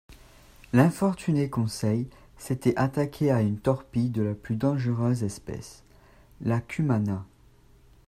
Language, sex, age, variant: French, male, 19-29, Français de métropole